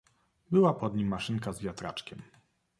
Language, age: Polish, 40-49